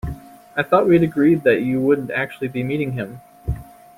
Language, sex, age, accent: English, male, 30-39, United States English